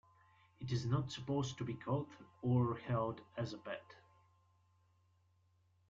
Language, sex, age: English, male, 30-39